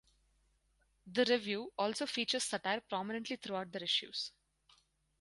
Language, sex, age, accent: English, female, 19-29, India and South Asia (India, Pakistan, Sri Lanka)